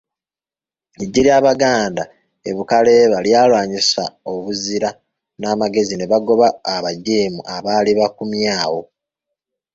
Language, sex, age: Ganda, male, 19-29